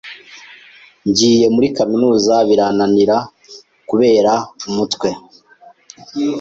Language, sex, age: Kinyarwanda, male, 19-29